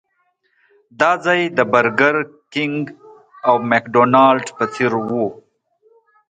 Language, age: Pashto, 40-49